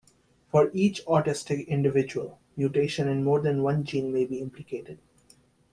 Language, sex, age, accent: English, male, 19-29, United States English